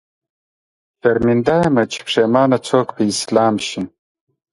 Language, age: Pashto, 30-39